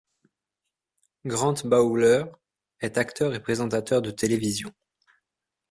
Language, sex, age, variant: French, male, 30-39, Français de métropole